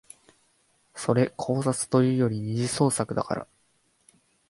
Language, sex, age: Japanese, male, 19-29